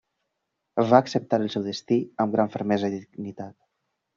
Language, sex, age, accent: Catalan, male, 19-29, valencià